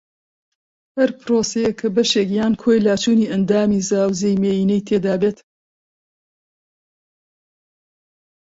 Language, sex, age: Central Kurdish, female, 50-59